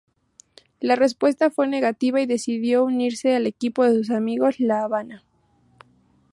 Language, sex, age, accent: Spanish, female, 19-29, México